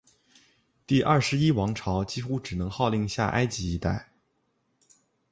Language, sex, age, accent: Chinese, male, 19-29, 出生地：浙江省